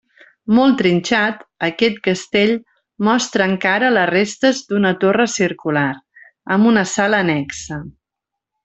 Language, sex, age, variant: Catalan, female, 40-49, Central